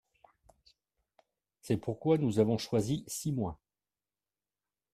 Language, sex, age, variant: French, male, 40-49, Français de métropole